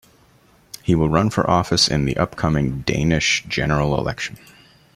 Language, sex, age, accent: English, male, 30-39, Canadian English